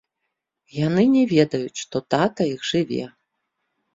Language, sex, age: Belarusian, female, 40-49